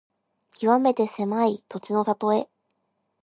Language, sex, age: Japanese, female, 19-29